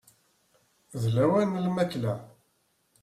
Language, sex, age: Kabyle, male, 50-59